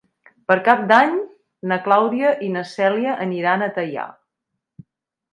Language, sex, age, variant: Catalan, female, 40-49, Central